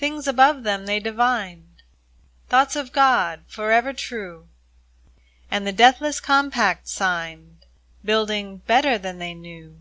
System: none